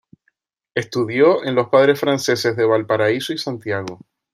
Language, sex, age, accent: Spanish, male, 30-39, España: Islas Canarias